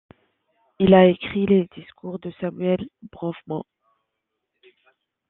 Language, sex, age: French, female, 19-29